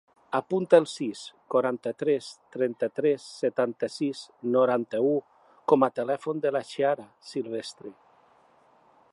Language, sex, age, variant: Catalan, male, 60-69, Central